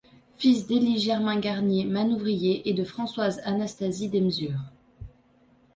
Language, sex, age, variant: French, female, 19-29, Français de métropole